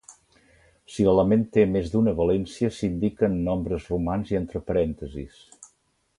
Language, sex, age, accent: Catalan, male, 60-69, Oriental